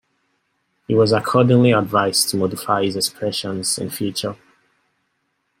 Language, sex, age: English, male, 19-29